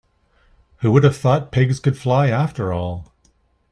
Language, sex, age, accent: English, male, 50-59, Canadian English